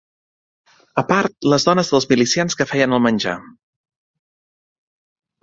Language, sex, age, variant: Catalan, male, 30-39, Central